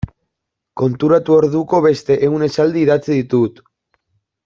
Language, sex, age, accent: Basque, male, 19-29, Mendebalekoa (Araba, Bizkaia, Gipuzkoako mendebaleko herri batzuk)